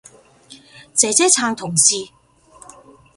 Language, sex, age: Cantonese, female, 50-59